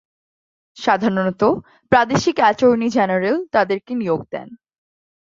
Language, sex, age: Bengali, female, 19-29